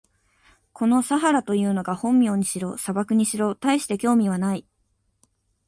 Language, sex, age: Japanese, female, 19-29